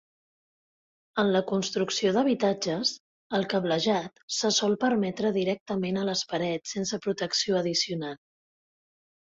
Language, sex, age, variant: Catalan, female, 40-49, Central